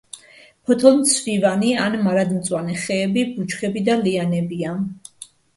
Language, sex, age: Georgian, female, 50-59